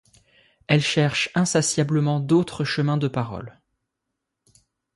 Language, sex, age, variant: French, male, 19-29, Français de métropole